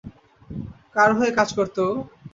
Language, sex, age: Bengali, male, 19-29